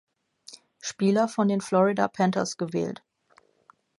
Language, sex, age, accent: German, female, 30-39, Deutschland Deutsch